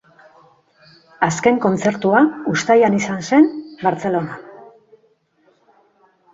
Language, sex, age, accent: Basque, female, 40-49, Mendebalekoa (Araba, Bizkaia, Gipuzkoako mendebaleko herri batzuk)